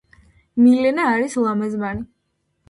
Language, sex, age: Georgian, female, under 19